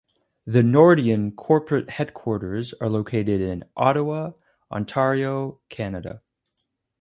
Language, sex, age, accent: English, male, 19-29, United States English